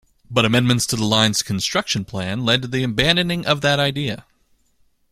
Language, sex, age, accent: English, male, 30-39, United States English